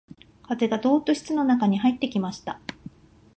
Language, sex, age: Japanese, female, 50-59